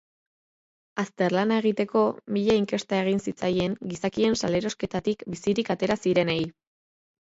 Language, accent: Basque, Erdialdekoa edo Nafarra (Gipuzkoa, Nafarroa)